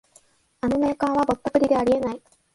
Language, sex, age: Japanese, female, 19-29